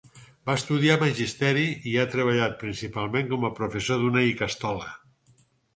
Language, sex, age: Catalan, male, 60-69